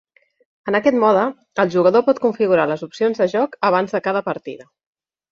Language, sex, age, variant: Catalan, female, 40-49, Central